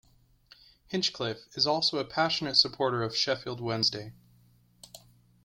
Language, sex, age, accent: English, male, 19-29, United States English